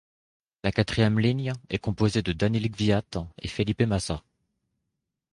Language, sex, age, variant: French, male, 19-29, Français de métropole